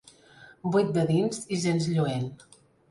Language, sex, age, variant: Catalan, female, 50-59, Central